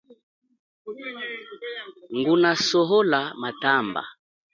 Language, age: Chokwe, 30-39